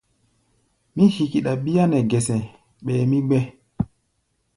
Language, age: Gbaya, 30-39